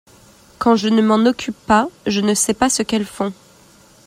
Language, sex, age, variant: French, female, 19-29, Français de métropole